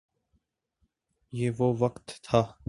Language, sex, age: Urdu, male, 19-29